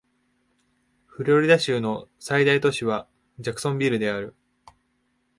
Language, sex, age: Japanese, male, 19-29